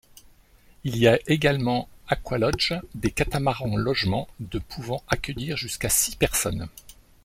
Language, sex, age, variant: French, male, 50-59, Français de métropole